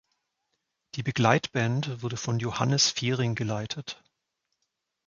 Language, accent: German, Deutschland Deutsch